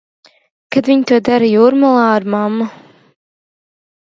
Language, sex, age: Latvian, female, under 19